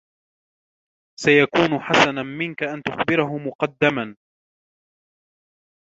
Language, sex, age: Arabic, male, 19-29